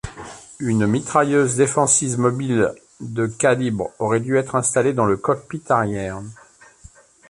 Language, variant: French, Français de métropole